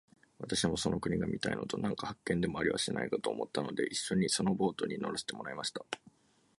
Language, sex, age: Japanese, male, 19-29